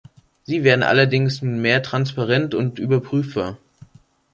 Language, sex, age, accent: German, male, under 19, Deutschland Deutsch